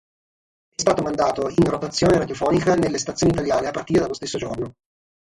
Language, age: Italian, 40-49